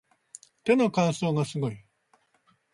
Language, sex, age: Japanese, male, 60-69